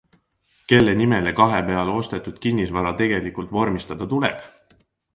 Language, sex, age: Estonian, male, 19-29